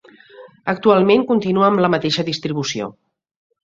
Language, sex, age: Catalan, female, 50-59